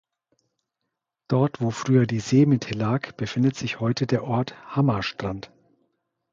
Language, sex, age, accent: German, male, 40-49, Deutschland Deutsch